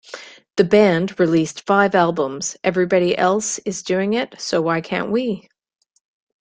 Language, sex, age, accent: English, female, 40-49, Canadian English